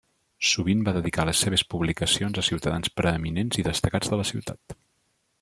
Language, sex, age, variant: Catalan, male, 40-49, Central